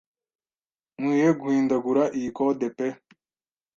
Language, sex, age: Kinyarwanda, male, 19-29